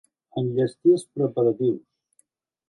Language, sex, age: Catalan, male, 70-79